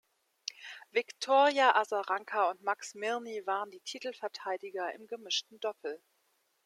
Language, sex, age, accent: German, female, 30-39, Deutschland Deutsch